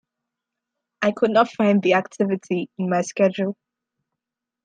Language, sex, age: English, female, 19-29